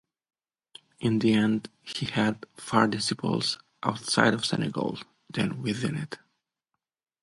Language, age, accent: English, 30-39, Eastern European